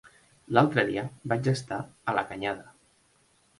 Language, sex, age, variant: Catalan, male, 30-39, Central